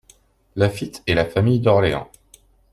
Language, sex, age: French, male, 30-39